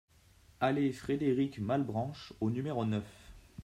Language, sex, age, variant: French, male, 19-29, Français de métropole